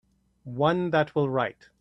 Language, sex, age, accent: English, male, 30-39, Canadian English